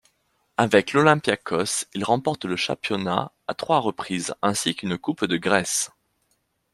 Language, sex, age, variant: French, male, 30-39, Français de métropole